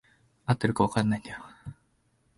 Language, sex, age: Japanese, male, 19-29